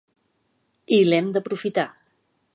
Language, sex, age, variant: Catalan, female, 50-59, Central